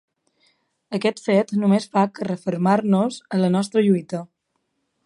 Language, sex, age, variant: Catalan, female, 19-29, Balear